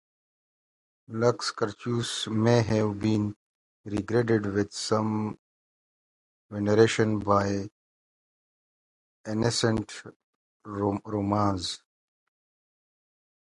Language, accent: English, United States English